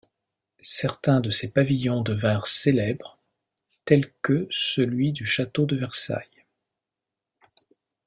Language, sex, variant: French, male, Français de métropole